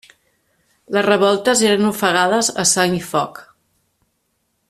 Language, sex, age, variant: Catalan, female, 40-49, Central